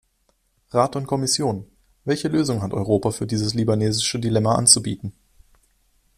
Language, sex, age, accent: German, male, 19-29, Deutschland Deutsch